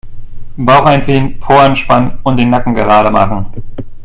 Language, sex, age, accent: German, male, 30-39, Deutschland Deutsch